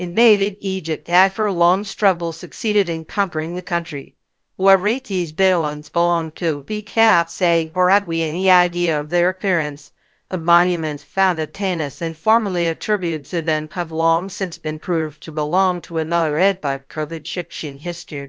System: TTS, VITS